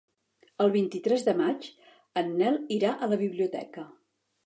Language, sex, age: Catalan, female, 60-69